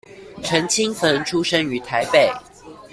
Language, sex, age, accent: Chinese, female, 19-29, 出生地：宜蘭縣